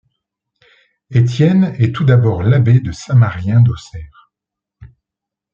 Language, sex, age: French, male, 40-49